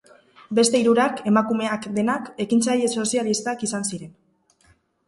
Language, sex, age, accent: Basque, female, 40-49, Mendebalekoa (Araba, Bizkaia, Gipuzkoako mendebaleko herri batzuk)